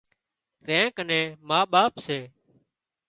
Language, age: Wadiyara Koli, 30-39